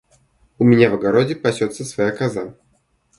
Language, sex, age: Russian, male, 19-29